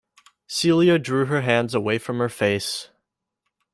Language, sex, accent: English, male, United States English